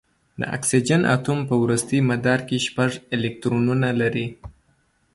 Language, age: Pashto, 19-29